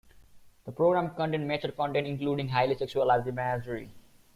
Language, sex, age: English, male, 19-29